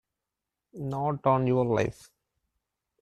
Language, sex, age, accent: English, male, 30-39, India and South Asia (India, Pakistan, Sri Lanka)